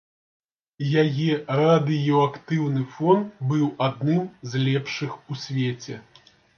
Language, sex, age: Belarusian, male, 30-39